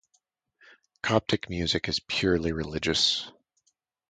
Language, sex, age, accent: English, male, 30-39, United States English